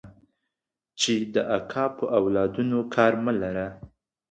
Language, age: Pashto, 19-29